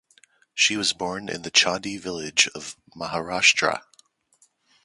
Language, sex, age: English, male, 40-49